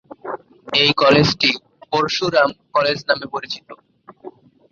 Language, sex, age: Bengali, male, 19-29